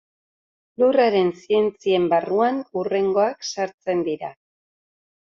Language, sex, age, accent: Basque, female, 50-59, Erdialdekoa edo Nafarra (Gipuzkoa, Nafarroa)